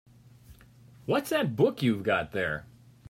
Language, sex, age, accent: English, male, 60-69, United States English